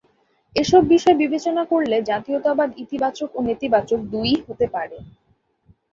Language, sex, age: Bengali, female, under 19